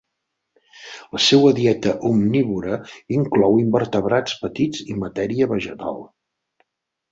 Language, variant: Catalan, Central